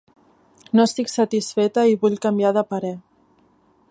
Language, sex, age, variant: Catalan, female, 19-29, Central